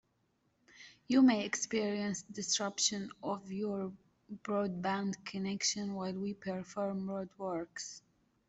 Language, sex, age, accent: English, female, 19-29, United States English